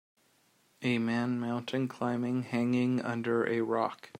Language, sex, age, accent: English, male, 30-39, Canadian English